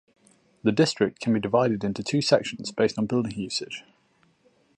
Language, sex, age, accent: English, male, 30-39, England English